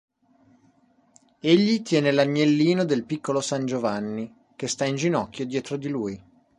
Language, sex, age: Italian, male, 40-49